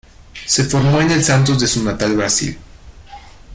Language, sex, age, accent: Spanish, male, 19-29, México